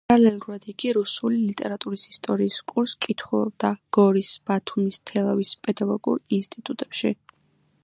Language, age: Georgian, under 19